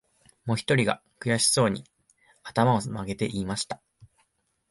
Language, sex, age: Japanese, male, 19-29